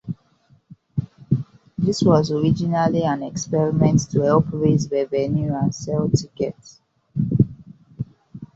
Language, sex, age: English, female, 19-29